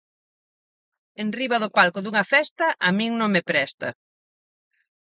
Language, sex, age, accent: Galician, female, 40-49, Atlántico (seseo e gheada)